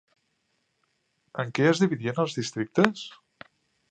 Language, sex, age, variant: Catalan, male, 60-69, Central